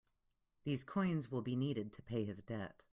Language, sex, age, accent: English, female, 40-49, United States English